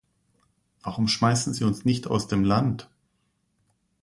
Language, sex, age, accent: German, male, 40-49, Deutschland Deutsch